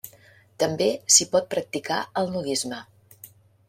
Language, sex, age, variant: Catalan, female, 50-59, Central